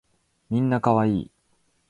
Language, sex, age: Japanese, male, 19-29